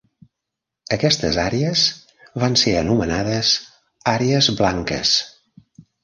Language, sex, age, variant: Catalan, male, 70-79, Central